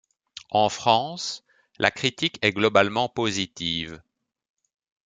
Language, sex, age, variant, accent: French, male, 40-49, Français d'Europe, Français de Belgique